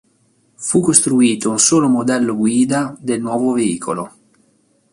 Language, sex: Italian, male